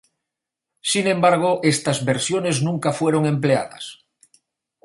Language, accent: Spanish, España: Norte peninsular (Asturias, Castilla y León, Cantabria, País Vasco, Navarra, Aragón, La Rioja, Guadalajara, Cuenca)